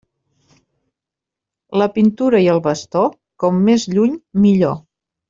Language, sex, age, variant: Catalan, female, 50-59, Central